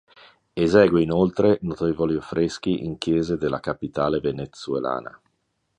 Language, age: Italian, 50-59